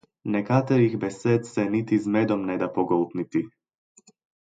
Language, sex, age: Slovenian, male, 19-29